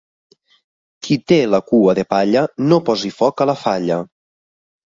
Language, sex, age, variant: Catalan, male, 30-39, Nord-Occidental